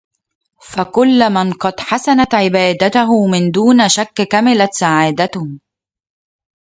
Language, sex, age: Arabic, female, 30-39